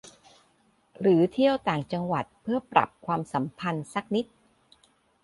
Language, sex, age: Thai, female, 40-49